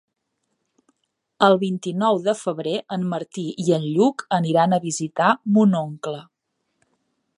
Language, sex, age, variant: Catalan, female, 40-49, Central